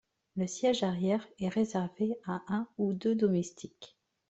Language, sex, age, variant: French, female, 30-39, Français de métropole